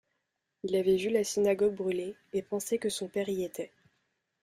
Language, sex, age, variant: French, female, under 19, Français de métropole